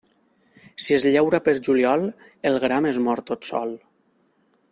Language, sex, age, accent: Catalan, male, 19-29, valencià